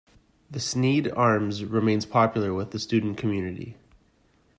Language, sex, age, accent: English, male, 30-39, Canadian English